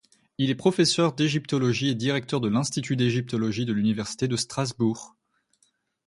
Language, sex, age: French, female, 19-29